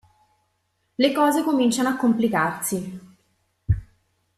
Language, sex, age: Italian, female, 30-39